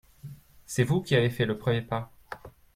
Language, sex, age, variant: French, male, 30-39, Français de métropole